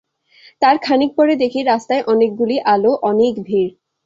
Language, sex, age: Bengali, female, 19-29